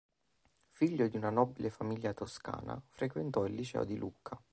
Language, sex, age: Italian, male, 19-29